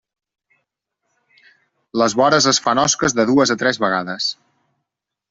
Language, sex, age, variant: Catalan, male, 30-39, Central